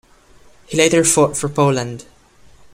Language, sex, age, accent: English, male, 19-29, Filipino